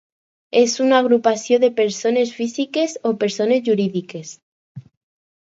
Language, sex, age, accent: Catalan, female, under 19, aprenent (recent, des del castellà)